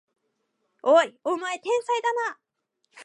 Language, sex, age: Japanese, female, 19-29